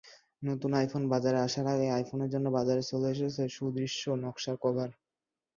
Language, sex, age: Bengali, male, 19-29